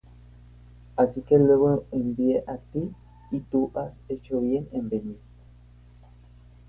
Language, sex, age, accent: Spanish, male, 19-29, México